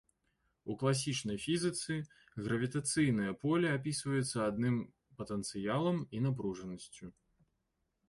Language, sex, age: Belarusian, male, 19-29